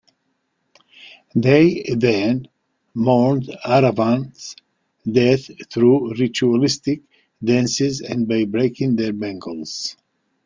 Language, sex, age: English, male, 60-69